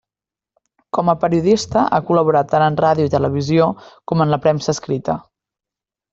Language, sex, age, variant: Catalan, female, 19-29, Central